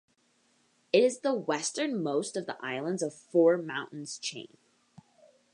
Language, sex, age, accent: English, female, under 19, United States English